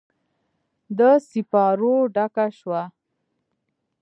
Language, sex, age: Pashto, female, 19-29